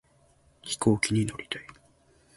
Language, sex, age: Japanese, male, 19-29